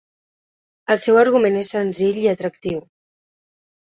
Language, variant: Catalan, Central